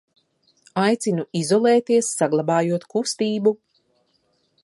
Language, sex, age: Latvian, female, 30-39